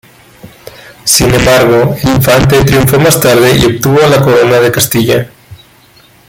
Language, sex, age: Spanish, male, 19-29